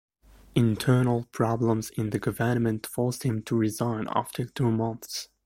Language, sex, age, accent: English, male, 19-29, United States English